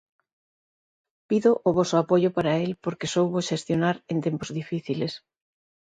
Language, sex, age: Galician, female, 50-59